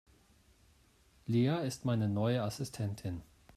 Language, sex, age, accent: German, male, 40-49, Deutschland Deutsch